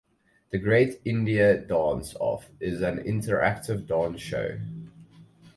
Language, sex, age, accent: English, male, 19-29, Southern African (South Africa, Zimbabwe, Namibia)